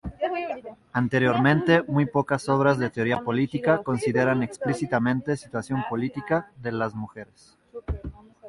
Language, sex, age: Spanish, male, 19-29